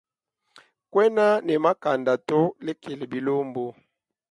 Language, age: Luba-Lulua, 19-29